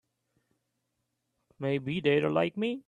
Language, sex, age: English, male, 19-29